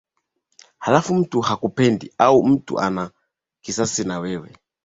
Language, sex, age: Swahili, male, 30-39